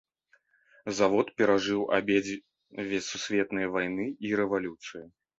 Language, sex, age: Belarusian, male, 30-39